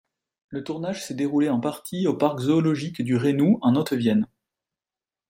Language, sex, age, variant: French, male, 30-39, Français de métropole